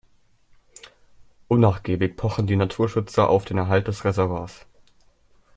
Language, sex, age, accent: German, male, under 19, Deutschland Deutsch